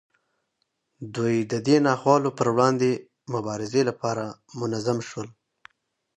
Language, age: Pashto, 19-29